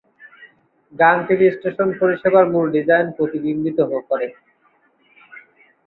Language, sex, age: Bengali, male, 19-29